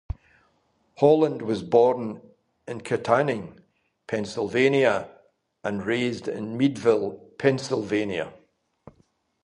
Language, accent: English, Scottish English